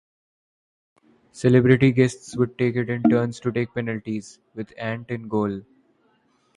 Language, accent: English, India and South Asia (India, Pakistan, Sri Lanka)